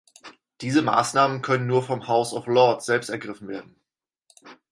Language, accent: German, Deutschland Deutsch